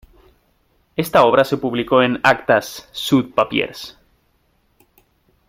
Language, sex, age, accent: Spanish, male, 30-39, España: Norte peninsular (Asturias, Castilla y León, Cantabria, País Vasco, Navarra, Aragón, La Rioja, Guadalajara, Cuenca)